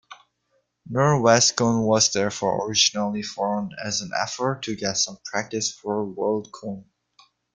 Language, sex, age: English, male, under 19